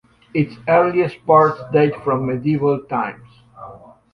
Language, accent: English, United States English